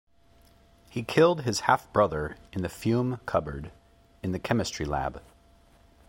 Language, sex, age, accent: English, male, 40-49, United States English